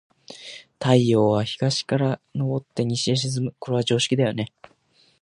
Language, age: Japanese, 19-29